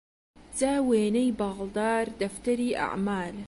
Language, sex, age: Central Kurdish, female, 19-29